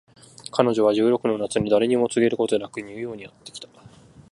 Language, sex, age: Japanese, male, under 19